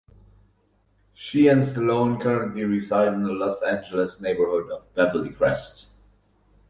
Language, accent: English, German